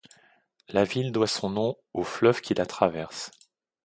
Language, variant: French, Français de métropole